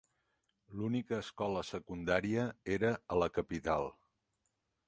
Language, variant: Catalan, Central